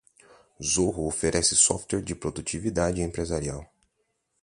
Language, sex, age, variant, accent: Portuguese, male, 19-29, Portuguese (Brasil), Paulista